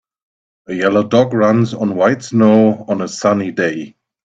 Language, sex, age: English, male, 40-49